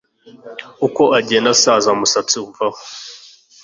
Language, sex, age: Kinyarwanda, male, 19-29